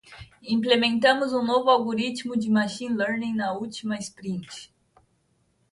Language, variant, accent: Portuguese, Portuguese (Brasil), Paulista